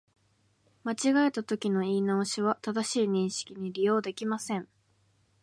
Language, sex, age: Japanese, female, 19-29